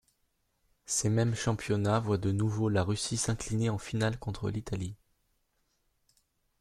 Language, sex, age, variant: French, male, under 19, Français de métropole